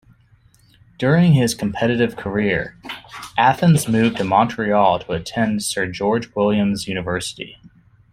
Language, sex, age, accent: English, male, 30-39, United States English